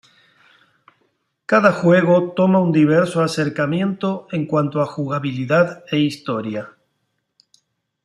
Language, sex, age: Spanish, male, 50-59